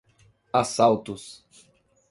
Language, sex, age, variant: Portuguese, male, 40-49, Portuguese (Brasil)